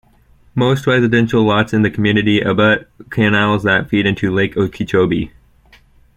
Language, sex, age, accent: English, male, under 19, United States English